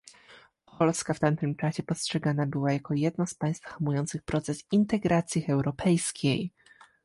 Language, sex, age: Polish, female, 19-29